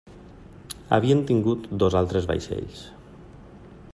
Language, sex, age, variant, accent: Catalan, male, 30-39, Valencià meridional, valencià